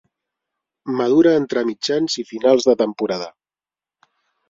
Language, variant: Catalan, Central